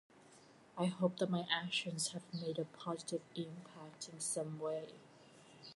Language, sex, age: English, female, 19-29